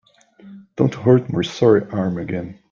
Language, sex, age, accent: English, male, 40-49, United States English